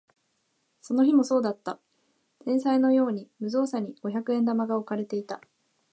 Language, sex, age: Japanese, female, 19-29